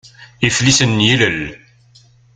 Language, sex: Kabyle, male